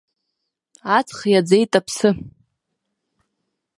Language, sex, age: Abkhazian, female, under 19